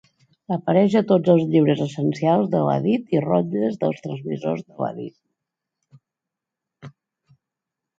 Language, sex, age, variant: Catalan, female, 50-59, Balear